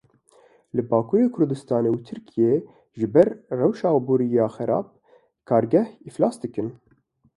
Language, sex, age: Kurdish, male, 19-29